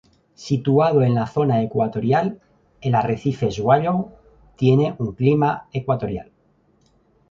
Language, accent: Spanish, España: Centro-Sur peninsular (Madrid, Toledo, Castilla-La Mancha)